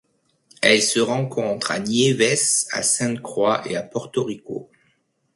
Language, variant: French, Français de métropole